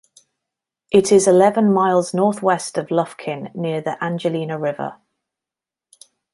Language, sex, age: English, female, 30-39